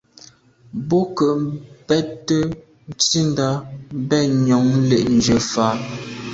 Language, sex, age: Medumba, female, 19-29